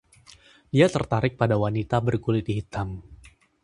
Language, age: Indonesian, 19-29